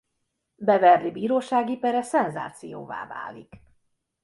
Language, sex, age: Hungarian, female, 50-59